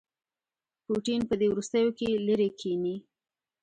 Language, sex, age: Pashto, female, 19-29